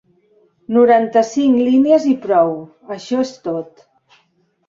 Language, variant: Catalan, Central